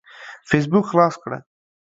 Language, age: Pashto, 19-29